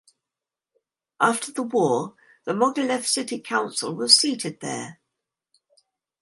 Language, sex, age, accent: English, female, 70-79, England English